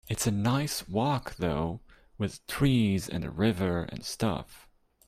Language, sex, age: English, male, 30-39